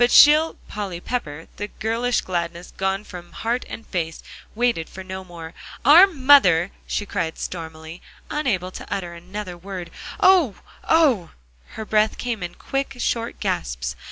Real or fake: real